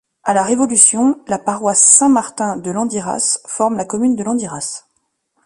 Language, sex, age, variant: French, female, 30-39, Français de métropole